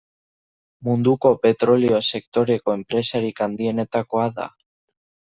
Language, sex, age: Basque, male, under 19